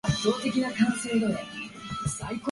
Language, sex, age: Japanese, female, 19-29